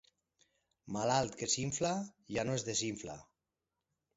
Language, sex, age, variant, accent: Catalan, male, 40-49, Valencià central, central; valencià